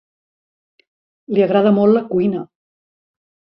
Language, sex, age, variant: Catalan, female, 60-69, Central